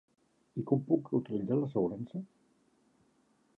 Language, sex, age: Catalan, male, 60-69